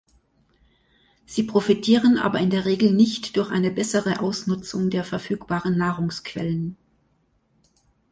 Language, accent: German, Österreichisches Deutsch